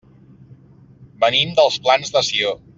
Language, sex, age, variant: Catalan, male, 30-39, Central